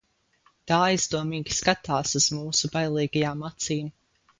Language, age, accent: Latvian, under 19, Vidzemes